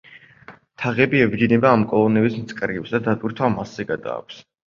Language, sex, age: Georgian, male, 19-29